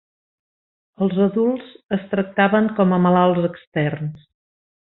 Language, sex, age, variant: Catalan, female, 60-69, Central